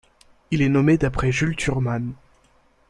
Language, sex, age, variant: French, male, under 19, Français de métropole